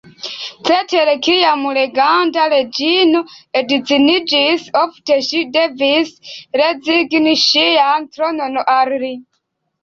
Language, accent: Esperanto, Internacia